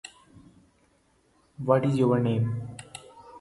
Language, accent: English, India and South Asia (India, Pakistan, Sri Lanka)